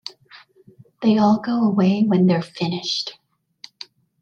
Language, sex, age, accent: English, female, 30-39, United States English